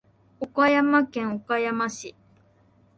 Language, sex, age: Japanese, female, 19-29